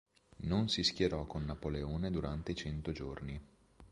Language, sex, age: Italian, male, 30-39